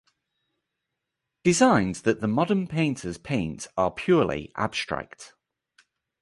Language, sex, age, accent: English, male, 30-39, England English